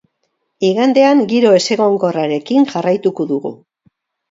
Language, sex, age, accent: Basque, female, 70-79, Mendebalekoa (Araba, Bizkaia, Gipuzkoako mendebaleko herri batzuk)